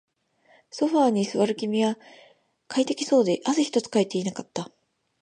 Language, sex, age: Japanese, female, 19-29